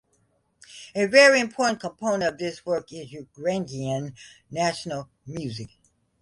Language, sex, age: English, female, 60-69